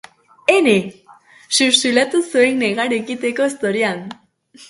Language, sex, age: Basque, female, under 19